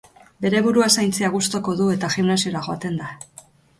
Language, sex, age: Basque, female, 50-59